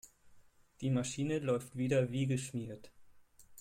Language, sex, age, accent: German, male, 19-29, Deutschland Deutsch